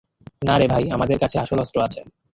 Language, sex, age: Bengali, male, 19-29